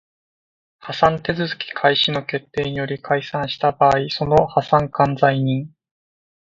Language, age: Japanese, 19-29